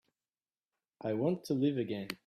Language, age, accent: English, 40-49, Australian English